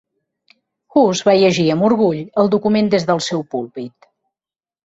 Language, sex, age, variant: Catalan, female, 40-49, Central